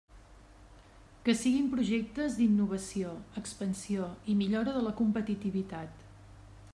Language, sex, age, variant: Catalan, female, 40-49, Central